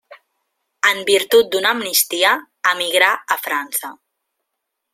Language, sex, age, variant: Catalan, female, 19-29, Central